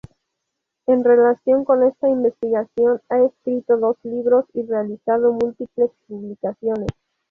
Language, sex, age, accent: Spanish, female, 19-29, México